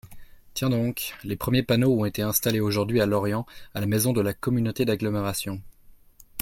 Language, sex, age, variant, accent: French, male, 19-29, Français d'Europe, Français de Suisse